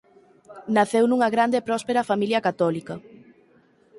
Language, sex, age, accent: Galician, female, 19-29, Central (sen gheada)